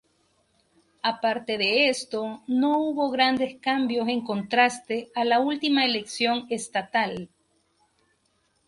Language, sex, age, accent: Spanish, female, 19-29, América central